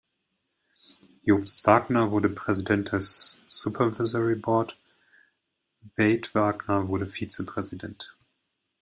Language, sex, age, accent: German, male, 30-39, Deutschland Deutsch